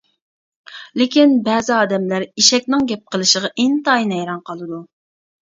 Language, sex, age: Uyghur, female, 19-29